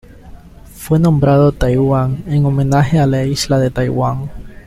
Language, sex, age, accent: Spanish, male, 19-29, Andino-Pacífico: Colombia, Perú, Ecuador, oeste de Bolivia y Venezuela andina